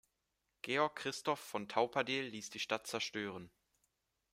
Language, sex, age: German, male, 19-29